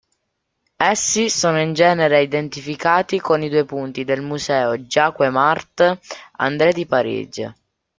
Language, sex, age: Italian, male, under 19